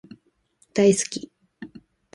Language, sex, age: Japanese, female, 19-29